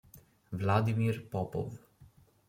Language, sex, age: Italian, male, 19-29